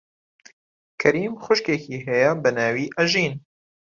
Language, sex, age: Central Kurdish, male, 19-29